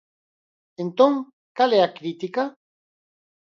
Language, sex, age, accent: Galician, male, 50-59, Normativo (estándar)